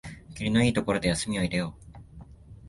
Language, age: Japanese, 19-29